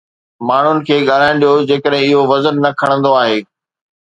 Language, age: Sindhi, 40-49